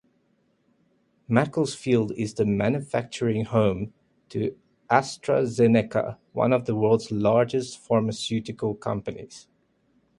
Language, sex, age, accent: English, male, 30-39, Southern African (South Africa, Zimbabwe, Namibia)